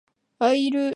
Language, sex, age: Japanese, female, under 19